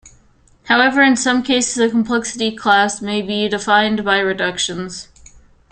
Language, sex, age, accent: English, female, 19-29, United States English